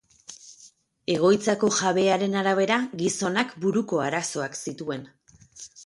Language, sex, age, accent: Basque, female, 30-39, Mendebalekoa (Araba, Bizkaia, Gipuzkoako mendebaleko herri batzuk)